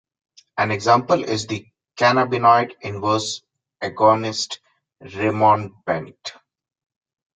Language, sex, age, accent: English, male, 30-39, India and South Asia (India, Pakistan, Sri Lanka)